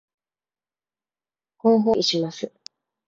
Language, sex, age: Japanese, female, 19-29